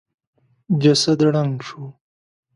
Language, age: Pashto, 30-39